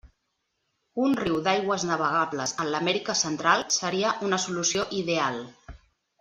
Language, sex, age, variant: Catalan, female, 30-39, Central